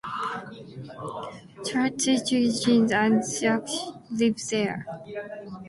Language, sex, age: English, female, 19-29